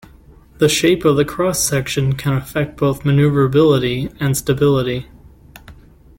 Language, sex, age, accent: English, male, 30-39, United States English